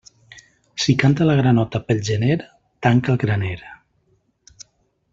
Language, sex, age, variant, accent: Catalan, male, 40-49, Valencià meridional, valencià